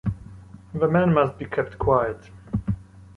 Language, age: English, 30-39